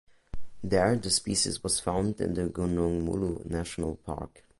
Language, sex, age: English, male, under 19